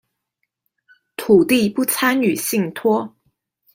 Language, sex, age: Chinese, female, 30-39